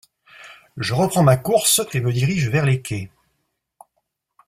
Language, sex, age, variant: French, male, 50-59, Français de métropole